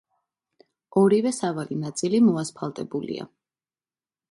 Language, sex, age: Georgian, female, 30-39